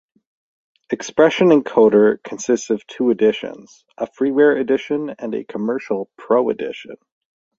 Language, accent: English, Canadian English